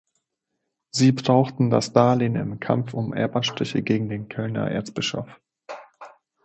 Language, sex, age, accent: German, male, 30-39, Deutschland Deutsch